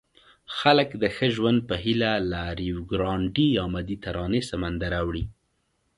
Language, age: Pashto, 19-29